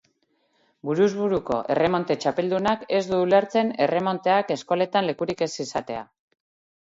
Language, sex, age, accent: Basque, female, 40-49, Mendebalekoa (Araba, Bizkaia, Gipuzkoako mendebaleko herri batzuk)